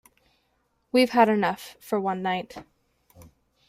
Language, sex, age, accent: English, female, 19-29, England English